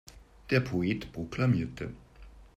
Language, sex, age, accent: German, male, 50-59, Österreichisches Deutsch